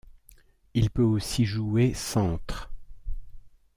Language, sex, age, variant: French, male, 60-69, Français de métropole